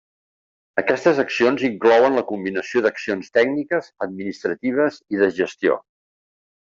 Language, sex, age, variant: Catalan, male, 70-79, Central